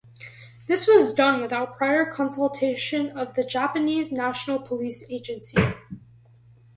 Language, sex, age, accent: English, female, under 19, United States English